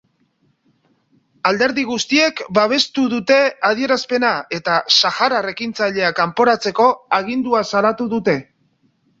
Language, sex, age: Basque, male, 40-49